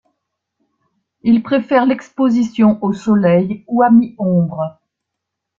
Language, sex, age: French, female, 70-79